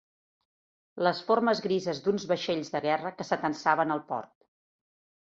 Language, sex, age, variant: Catalan, female, 40-49, Central